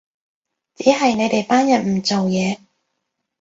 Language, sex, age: Cantonese, female, 19-29